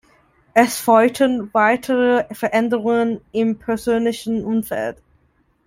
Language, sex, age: German, female, 19-29